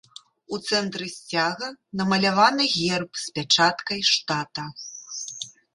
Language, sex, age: Belarusian, male, 40-49